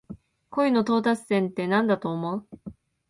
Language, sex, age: Japanese, female, 19-29